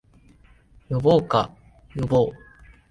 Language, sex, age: Japanese, male, 19-29